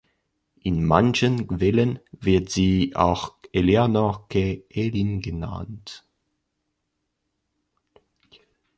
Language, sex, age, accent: German, male, under 19, Französisch Deutsch